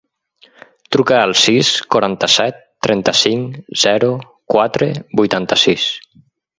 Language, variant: Catalan, Nord-Occidental